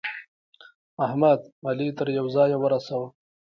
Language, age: Pashto, 30-39